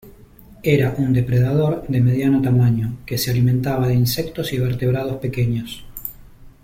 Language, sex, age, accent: Spanish, male, 40-49, Rioplatense: Argentina, Uruguay, este de Bolivia, Paraguay